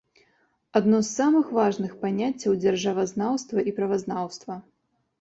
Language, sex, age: Belarusian, female, 19-29